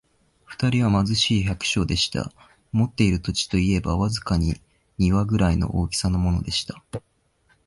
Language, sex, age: Japanese, male, 19-29